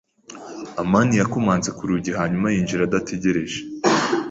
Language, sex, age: Kinyarwanda, female, 19-29